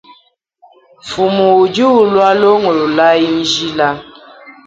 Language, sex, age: Luba-Lulua, female, 19-29